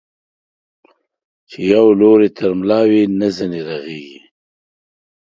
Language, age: Pashto, 50-59